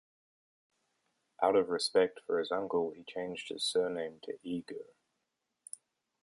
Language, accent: English, New Zealand English